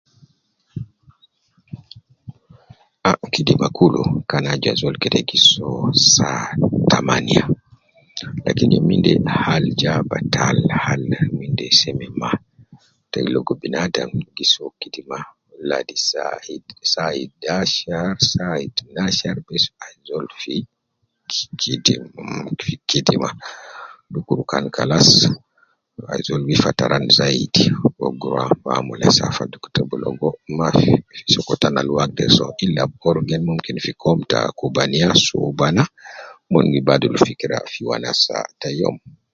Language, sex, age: Nubi, male, 50-59